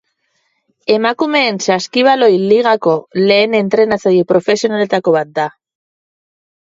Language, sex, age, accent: Basque, female, 40-49, Erdialdekoa edo Nafarra (Gipuzkoa, Nafarroa)